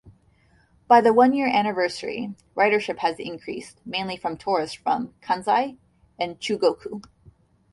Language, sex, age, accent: English, female, 19-29, United States English